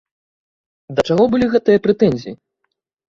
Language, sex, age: Belarusian, male, 30-39